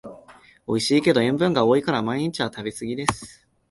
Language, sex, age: Japanese, male, 19-29